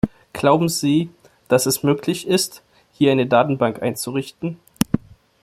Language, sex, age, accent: German, male, 19-29, Deutschland Deutsch